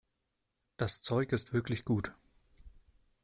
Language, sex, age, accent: German, male, 19-29, Deutschland Deutsch